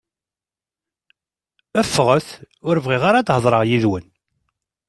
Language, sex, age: Kabyle, male, 40-49